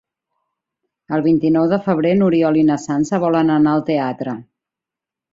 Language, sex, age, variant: Catalan, female, 40-49, Central